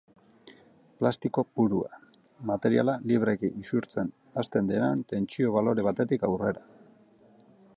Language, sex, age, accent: Basque, male, 40-49, Mendebalekoa (Araba, Bizkaia, Gipuzkoako mendebaleko herri batzuk)